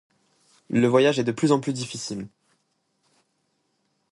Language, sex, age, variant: French, male, under 19, Français de métropole